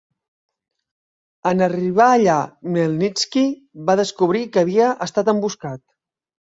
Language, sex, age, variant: Catalan, male, 40-49, Central